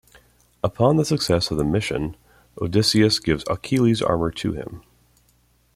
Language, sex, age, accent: English, male, 19-29, United States English